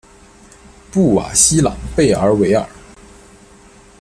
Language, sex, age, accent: Chinese, male, 19-29, 出生地：河南省